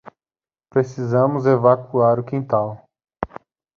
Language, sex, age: Portuguese, male, 19-29